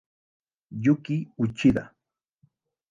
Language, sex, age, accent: Spanish, male, 19-29, México